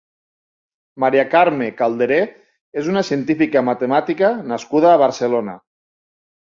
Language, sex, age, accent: Catalan, male, 30-39, Lleidatà